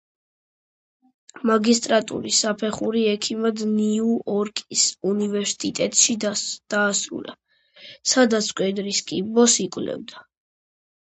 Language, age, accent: Georgian, under 19, ჩვეულებრივი